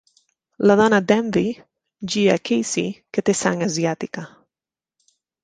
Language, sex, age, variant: Catalan, female, 30-39, Central